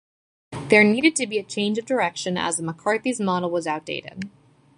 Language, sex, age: English, female, 19-29